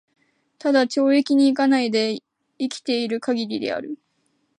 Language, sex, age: Japanese, female, under 19